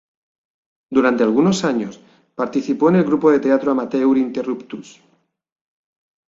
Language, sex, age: Spanish, male, 40-49